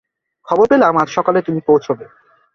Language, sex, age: Bengali, male, 19-29